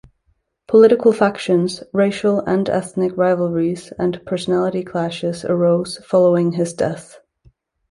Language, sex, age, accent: English, female, 19-29, United States English